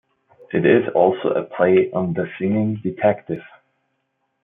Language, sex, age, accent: English, male, 19-29, England English